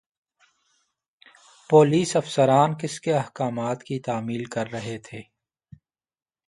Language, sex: Urdu, male